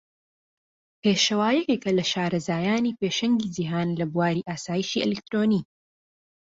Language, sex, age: Central Kurdish, female, 19-29